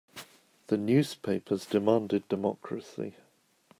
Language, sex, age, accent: English, male, 60-69, England English